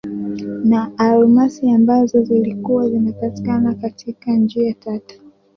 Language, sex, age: Swahili, female, 19-29